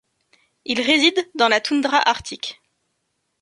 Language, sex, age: French, female, 19-29